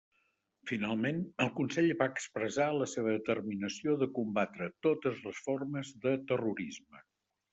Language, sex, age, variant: Catalan, male, 60-69, Septentrional